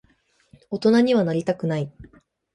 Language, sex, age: Japanese, female, 19-29